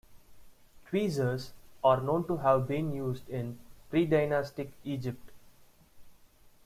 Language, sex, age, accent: English, male, 19-29, India and South Asia (India, Pakistan, Sri Lanka)